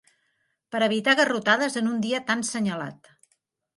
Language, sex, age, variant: Catalan, female, 50-59, Central